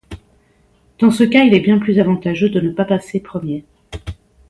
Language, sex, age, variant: French, female, 40-49, Français de métropole